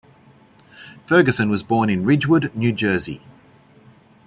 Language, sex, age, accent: English, male, 50-59, Australian English